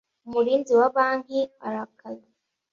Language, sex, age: Kinyarwanda, male, under 19